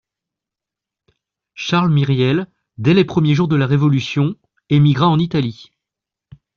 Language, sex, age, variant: French, male, 30-39, Français de métropole